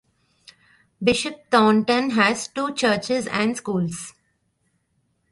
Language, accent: English, India and South Asia (India, Pakistan, Sri Lanka)